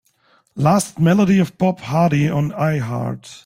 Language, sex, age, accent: English, male, 19-29, United States English